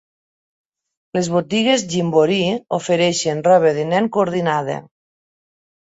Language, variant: Catalan, Nord-Occidental